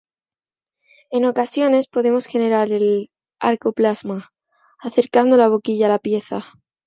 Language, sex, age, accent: Spanish, female, under 19, España: Sur peninsular (Andalucia, Extremadura, Murcia)